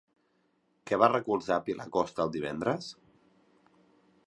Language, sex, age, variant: Catalan, male, 30-39, Central